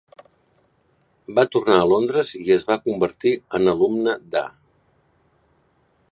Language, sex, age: Catalan, male, 60-69